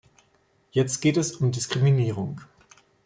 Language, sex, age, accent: German, male, 40-49, Deutschland Deutsch